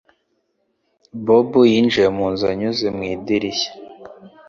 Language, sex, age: Kinyarwanda, male, 19-29